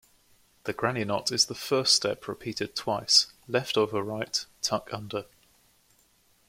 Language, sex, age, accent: English, male, 19-29, England English